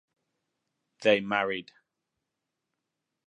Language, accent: English, England English